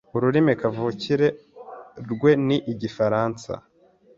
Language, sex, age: Kinyarwanda, male, 19-29